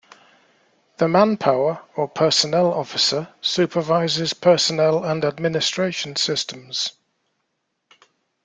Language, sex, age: English, male, 60-69